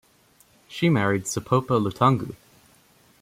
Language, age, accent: English, 19-29, New Zealand English